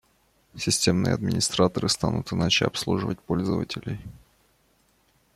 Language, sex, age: Russian, male, 19-29